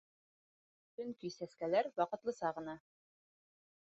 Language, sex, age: Bashkir, female, 30-39